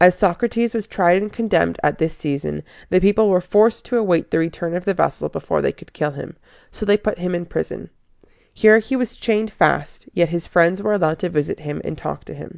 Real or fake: real